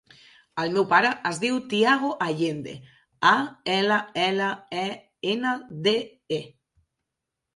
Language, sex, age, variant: Catalan, female, 30-39, Central